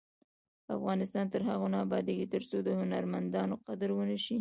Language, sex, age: Pashto, female, 19-29